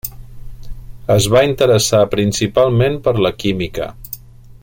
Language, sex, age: Catalan, male, 50-59